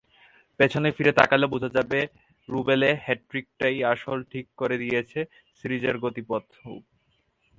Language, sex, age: Bengali, male, 19-29